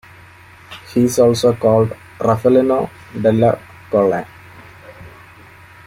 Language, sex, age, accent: English, male, 19-29, India and South Asia (India, Pakistan, Sri Lanka)